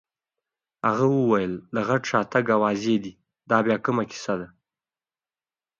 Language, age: Pashto, under 19